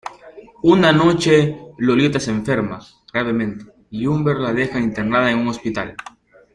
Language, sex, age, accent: Spanish, male, 19-29, Andino-Pacífico: Colombia, Perú, Ecuador, oeste de Bolivia y Venezuela andina